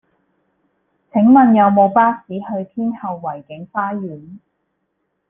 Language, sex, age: Cantonese, female, 19-29